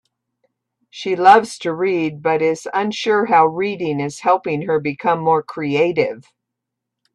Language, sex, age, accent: English, female, 60-69, United States English